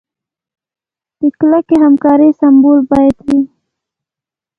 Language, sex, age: Pashto, female, 19-29